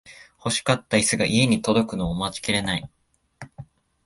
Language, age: Japanese, 19-29